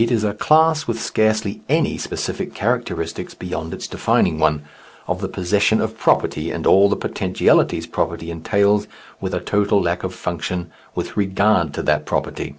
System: none